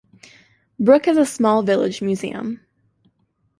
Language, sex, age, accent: English, female, 19-29, United States English